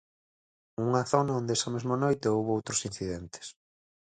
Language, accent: Galician, Normativo (estándar)